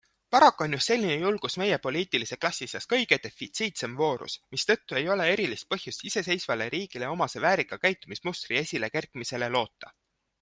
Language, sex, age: Estonian, male, 19-29